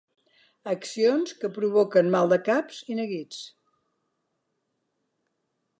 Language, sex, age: Catalan, female, 60-69